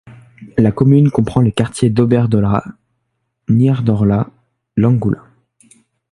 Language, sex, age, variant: French, male, under 19, Français de métropole